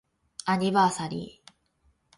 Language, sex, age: Japanese, female, 19-29